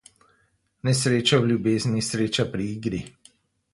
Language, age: Slovenian, 50-59